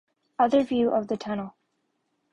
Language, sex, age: English, female, under 19